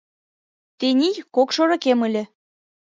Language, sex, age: Mari, female, 19-29